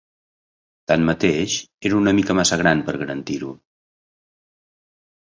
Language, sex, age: Catalan, male, 50-59